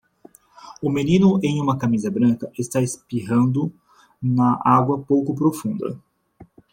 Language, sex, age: Portuguese, male, 19-29